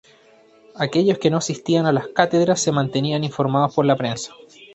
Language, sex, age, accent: Spanish, male, 30-39, Chileno: Chile, Cuyo